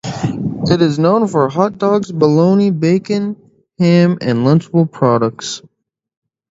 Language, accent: English, United States English